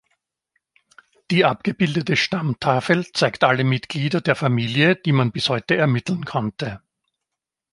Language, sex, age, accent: German, male, 50-59, Österreichisches Deutsch